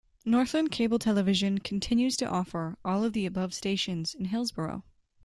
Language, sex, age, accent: English, female, 19-29, United States English